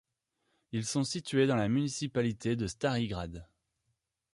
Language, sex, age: French, male, 30-39